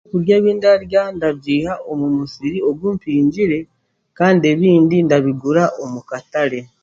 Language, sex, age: Chiga, female, 40-49